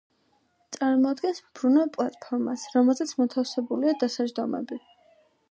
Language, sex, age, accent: Georgian, female, under 19, მშვიდი